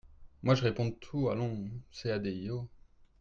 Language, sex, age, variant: French, male, 30-39, Français de métropole